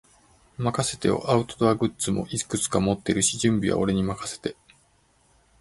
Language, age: Japanese, 50-59